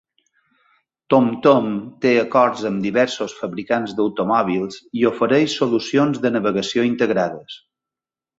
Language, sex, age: Catalan, male, 40-49